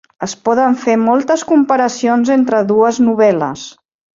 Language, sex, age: Catalan, female, 40-49